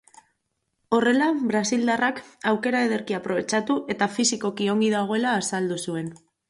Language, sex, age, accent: Basque, female, 30-39, Mendebalekoa (Araba, Bizkaia, Gipuzkoako mendebaleko herri batzuk)